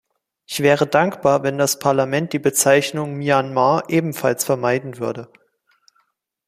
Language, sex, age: German, male, 19-29